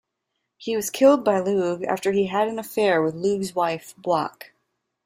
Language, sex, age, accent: English, female, 19-29, United States English